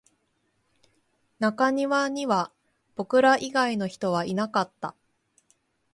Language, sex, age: Japanese, female, 30-39